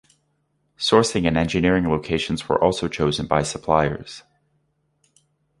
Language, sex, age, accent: English, male, 19-29, United States English